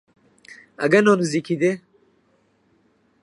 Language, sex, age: Central Kurdish, male, 19-29